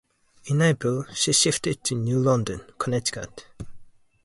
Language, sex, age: English, male, 19-29